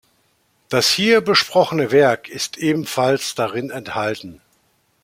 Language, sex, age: German, male, 60-69